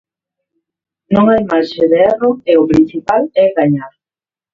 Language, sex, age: Galician, female, 30-39